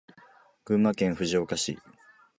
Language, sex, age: Japanese, male, 19-29